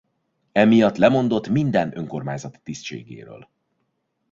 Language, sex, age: Hungarian, male, 40-49